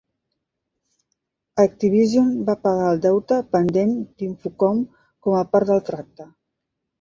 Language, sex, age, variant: Catalan, female, 50-59, Central